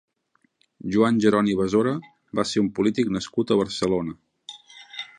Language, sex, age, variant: Catalan, male, 30-39, Central